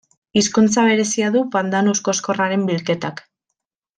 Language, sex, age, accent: Basque, female, 19-29, Mendebalekoa (Araba, Bizkaia, Gipuzkoako mendebaleko herri batzuk)